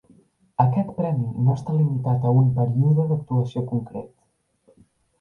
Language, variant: Catalan, Balear